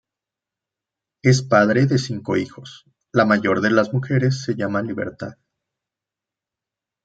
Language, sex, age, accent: Spanish, male, 30-39, México